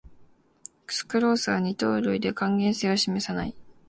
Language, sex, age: Japanese, female, 19-29